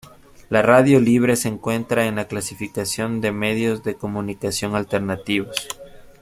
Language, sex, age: Spanish, male, 30-39